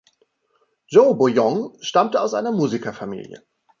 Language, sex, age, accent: German, male, 50-59, Deutschland Deutsch